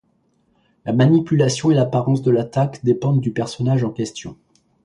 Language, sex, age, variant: French, male, 50-59, Français de métropole